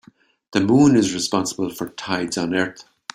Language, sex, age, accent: English, male, 60-69, Irish English